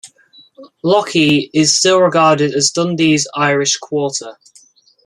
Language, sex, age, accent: English, male, under 19, England English